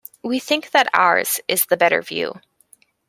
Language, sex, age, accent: English, female, 19-29, Canadian English